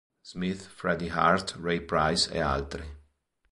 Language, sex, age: Italian, male, 40-49